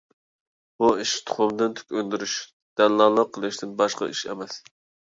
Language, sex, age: Uyghur, male, 19-29